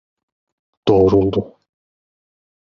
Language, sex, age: Turkish, male, 30-39